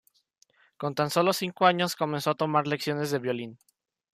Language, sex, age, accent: Spanish, male, under 19, México